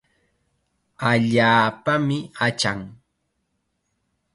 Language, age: Chiquián Ancash Quechua, 19-29